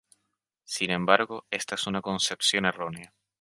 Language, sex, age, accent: Spanish, male, 19-29, España: Islas Canarias